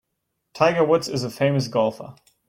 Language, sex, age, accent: English, male, 19-29, United States English